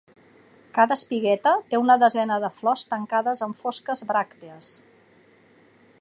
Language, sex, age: Catalan, female, 40-49